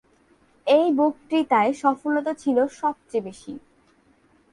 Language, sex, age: Bengali, female, 19-29